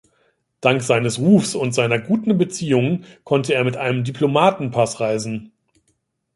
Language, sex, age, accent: German, male, 40-49, Deutschland Deutsch